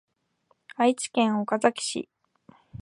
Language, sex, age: Japanese, female, 19-29